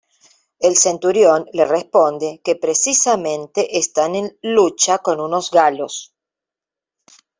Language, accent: Spanish, Rioplatense: Argentina, Uruguay, este de Bolivia, Paraguay